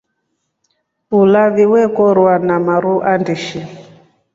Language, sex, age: Rombo, female, 40-49